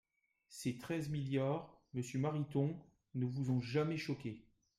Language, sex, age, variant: French, male, 40-49, Français de métropole